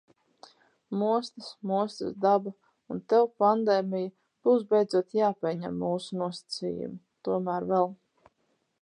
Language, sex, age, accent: Latvian, female, 30-39, bez akcenta